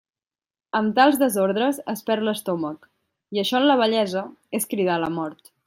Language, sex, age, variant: Catalan, female, under 19, Central